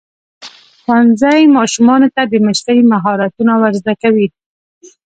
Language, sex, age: Pashto, female, 19-29